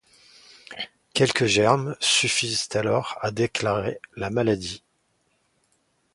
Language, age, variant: French, 40-49, Français de métropole